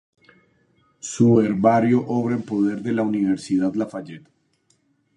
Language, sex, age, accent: Spanish, male, 50-59, Andino-Pacífico: Colombia, Perú, Ecuador, oeste de Bolivia y Venezuela andina